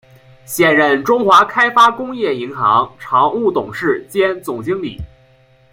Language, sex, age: Chinese, male, under 19